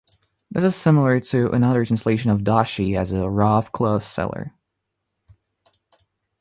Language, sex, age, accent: English, male, under 19, United States English